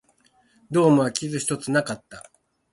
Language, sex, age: Japanese, male, 50-59